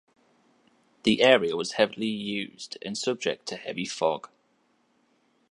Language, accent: English, England English